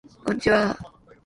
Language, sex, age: Japanese, female, under 19